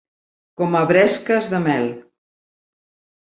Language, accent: Catalan, Barceloní